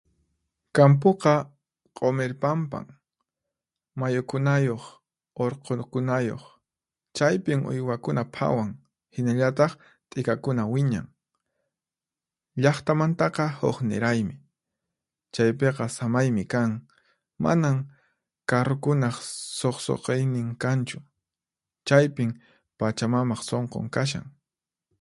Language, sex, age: Puno Quechua, male, 30-39